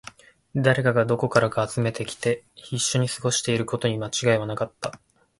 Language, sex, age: Japanese, male, 19-29